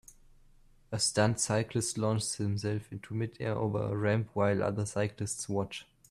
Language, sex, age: English, male, under 19